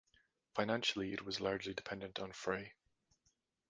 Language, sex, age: English, male, 30-39